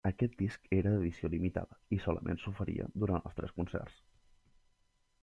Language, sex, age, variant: Catalan, male, 19-29, Central